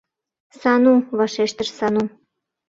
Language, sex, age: Mari, female, 19-29